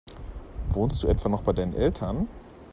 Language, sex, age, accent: German, male, 40-49, Deutschland Deutsch